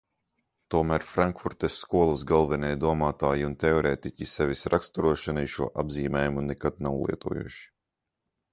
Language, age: Latvian, 19-29